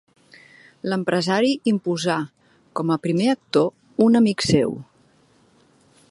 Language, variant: Catalan, Central